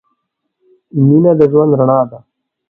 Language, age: Pashto, 40-49